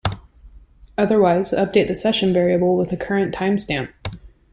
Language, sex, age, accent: English, female, 30-39, United States English